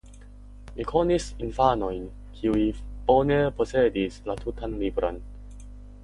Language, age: Esperanto, under 19